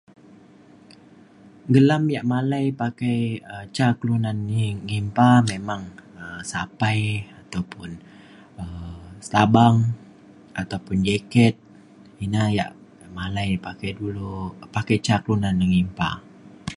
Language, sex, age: Mainstream Kenyah, male, 19-29